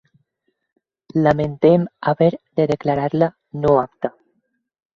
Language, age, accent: Catalan, 19-29, valencià